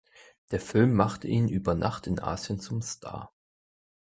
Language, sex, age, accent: German, male, 19-29, Deutschland Deutsch